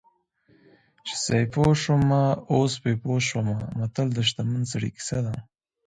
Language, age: Pashto, 19-29